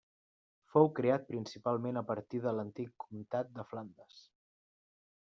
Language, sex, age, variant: Catalan, male, 19-29, Central